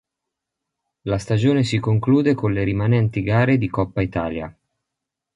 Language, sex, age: Italian, male, 19-29